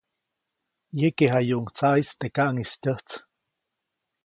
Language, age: Copainalá Zoque, 19-29